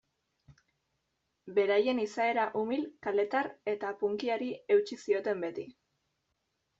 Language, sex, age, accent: Basque, female, 19-29, Mendebalekoa (Araba, Bizkaia, Gipuzkoako mendebaleko herri batzuk)